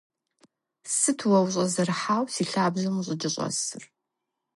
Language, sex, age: Kabardian, female, 40-49